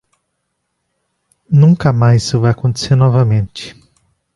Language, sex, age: Portuguese, male, 19-29